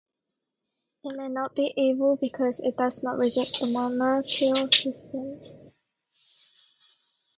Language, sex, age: English, female, 19-29